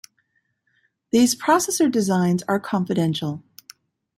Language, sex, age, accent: English, female, 50-59, United States English